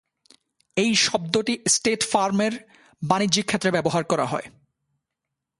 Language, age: Bengali, 19-29